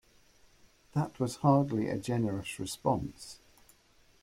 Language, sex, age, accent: English, male, 40-49, England English